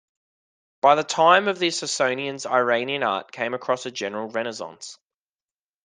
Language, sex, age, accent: English, male, 19-29, Australian English